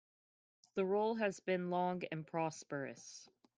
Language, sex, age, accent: English, female, 19-29, United States English